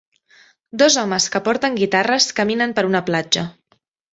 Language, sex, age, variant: Catalan, female, 19-29, Central